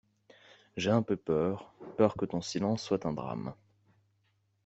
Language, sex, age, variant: French, male, 19-29, Français de métropole